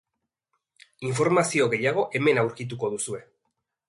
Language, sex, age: Basque, male, 19-29